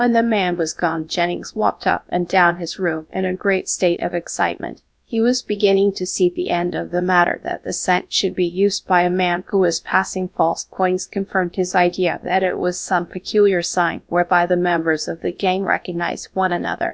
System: TTS, GradTTS